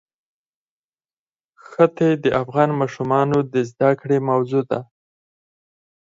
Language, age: Pashto, 30-39